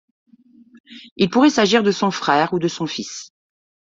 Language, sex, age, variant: French, female, 40-49, Français de métropole